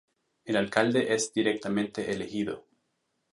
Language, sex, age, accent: Spanish, male, 40-49, América central